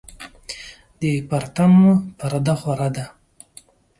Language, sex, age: Pashto, male, 19-29